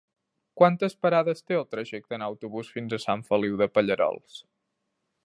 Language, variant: Catalan, Central